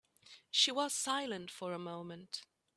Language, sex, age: English, female, 40-49